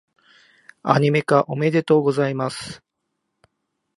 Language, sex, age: Japanese, male, 50-59